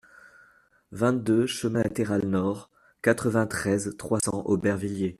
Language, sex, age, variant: French, male, 19-29, Français de métropole